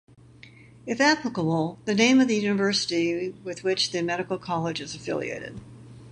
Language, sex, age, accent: English, female, 70-79, United States English